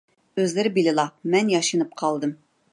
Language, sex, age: Uyghur, female, 30-39